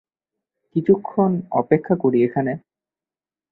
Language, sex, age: Bengali, male, 19-29